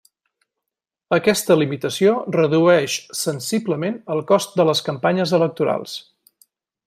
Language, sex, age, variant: Catalan, male, 50-59, Central